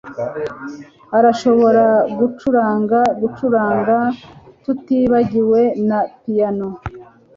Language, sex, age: Kinyarwanda, female, 50-59